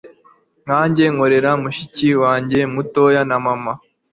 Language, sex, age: Kinyarwanda, male, under 19